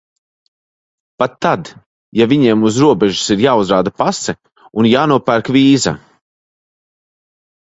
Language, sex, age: Latvian, male, 30-39